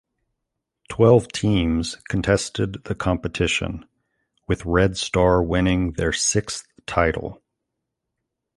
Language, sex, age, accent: English, male, 40-49, United States English